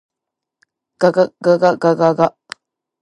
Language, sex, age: Japanese, female, 19-29